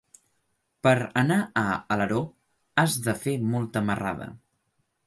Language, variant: Catalan, Central